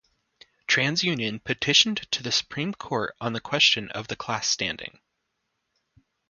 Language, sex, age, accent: English, male, under 19, United States English